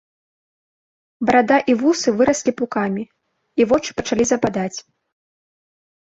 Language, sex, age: Belarusian, female, 19-29